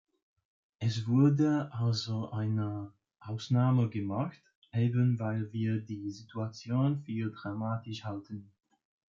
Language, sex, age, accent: German, male, 19-29, Deutschland Deutsch